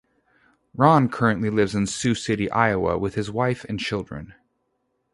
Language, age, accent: English, 30-39, United States English